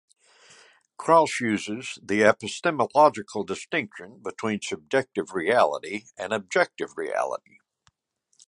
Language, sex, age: English, male, 70-79